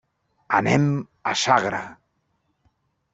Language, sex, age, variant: Catalan, male, 40-49, Central